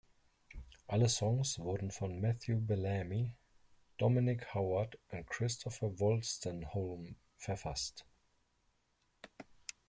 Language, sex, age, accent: German, male, 40-49, Deutschland Deutsch